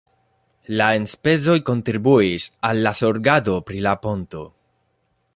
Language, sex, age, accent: Esperanto, male, 19-29, Internacia